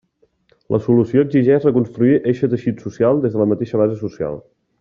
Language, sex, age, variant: Catalan, male, 19-29, Central